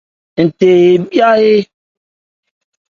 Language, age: Ebrié, 19-29